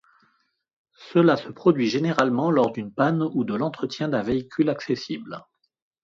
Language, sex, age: French, male, 50-59